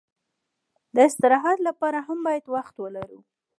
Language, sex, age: Pashto, female, 19-29